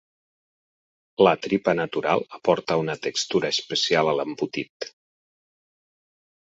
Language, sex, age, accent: Catalan, male, 40-49, occidental